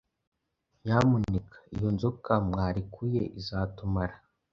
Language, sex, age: Kinyarwanda, male, under 19